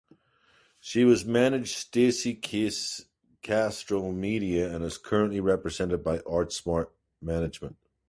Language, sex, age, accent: English, male, 50-59, Irish English